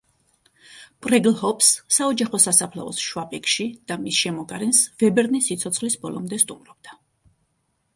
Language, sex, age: Georgian, female, 30-39